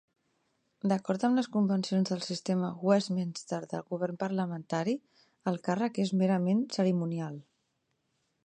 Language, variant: Catalan, Central